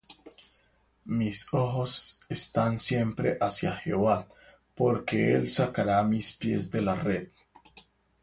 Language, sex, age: Spanish, male, 19-29